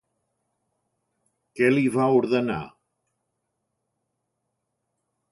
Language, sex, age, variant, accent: Catalan, male, 60-69, Central, central